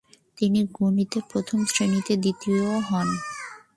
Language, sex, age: Bengali, female, 19-29